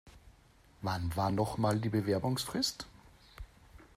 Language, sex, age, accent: German, male, 50-59, Österreichisches Deutsch